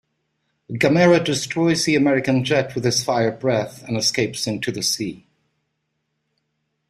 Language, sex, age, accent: English, male, 50-59, England English